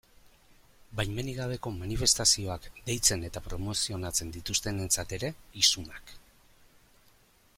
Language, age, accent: Basque, 50-59, Erdialdekoa edo Nafarra (Gipuzkoa, Nafarroa)